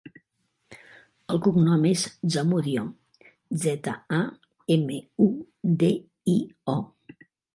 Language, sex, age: Catalan, female, 60-69